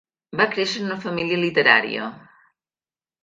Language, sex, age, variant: Catalan, female, 19-29, Central